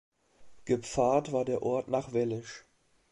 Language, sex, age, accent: German, male, 40-49, Deutschland Deutsch